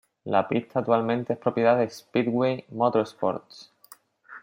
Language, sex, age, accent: Spanish, male, 19-29, España: Sur peninsular (Andalucia, Extremadura, Murcia)